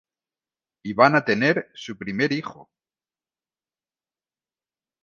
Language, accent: Spanish, España: Sur peninsular (Andalucia, Extremadura, Murcia)